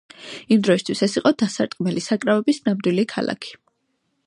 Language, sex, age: Georgian, female, 19-29